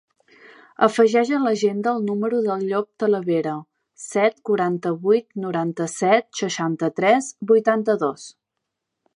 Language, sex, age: Catalan, female, 19-29